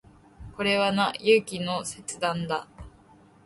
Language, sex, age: Japanese, female, under 19